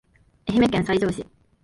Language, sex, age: Japanese, female, 19-29